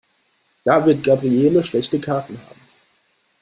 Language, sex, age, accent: German, male, under 19, Deutschland Deutsch